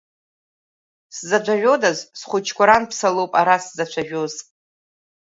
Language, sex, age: Abkhazian, female, 30-39